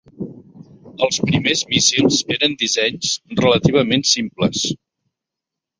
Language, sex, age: Catalan, male, 50-59